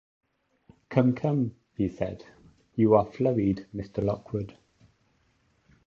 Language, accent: English, England English